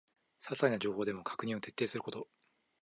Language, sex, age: Japanese, male, 19-29